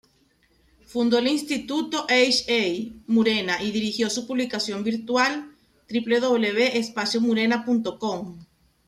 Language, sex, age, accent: Spanish, female, 40-49, Caribe: Cuba, Venezuela, Puerto Rico, República Dominicana, Panamá, Colombia caribeña, México caribeño, Costa del golfo de México